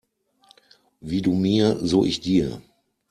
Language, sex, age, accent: German, male, 40-49, Deutschland Deutsch